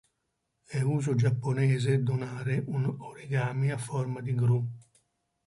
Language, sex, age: Italian, male, 70-79